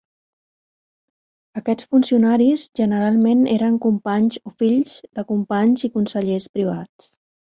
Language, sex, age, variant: Catalan, female, 40-49, Central